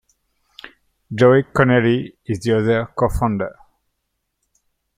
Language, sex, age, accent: English, male, 40-49, England English